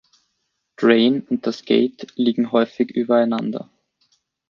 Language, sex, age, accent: German, male, 19-29, Österreichisches Deutsch